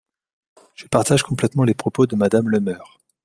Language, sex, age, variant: French, male, 40-49, Français de métropole